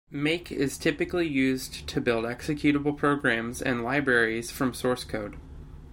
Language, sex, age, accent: English, male, 19-29, United States English